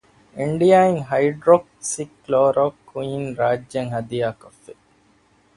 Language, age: Divehi, 30-39